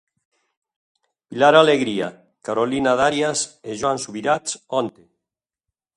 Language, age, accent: Galician, 60-69, Oriental (común en zona oriental)